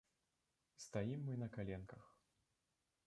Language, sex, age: Belarusian, male, 19-29